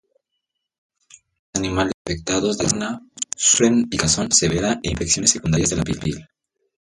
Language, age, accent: Spanish, 30-39, México